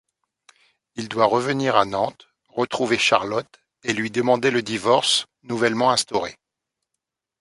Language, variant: French, Français de métropole